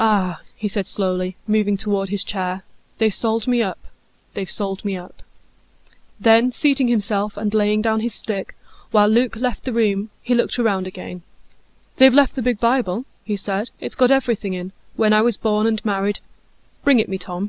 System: none